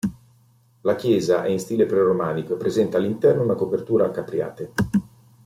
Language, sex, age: Italian, male, 40-49